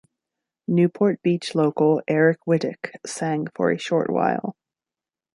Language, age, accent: English, 30-39, United States English